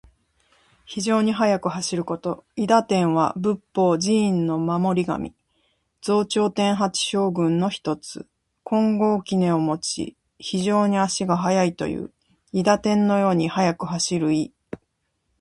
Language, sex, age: Japanese, female, 40-49